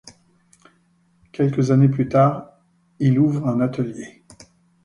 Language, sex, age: French, male, 50-59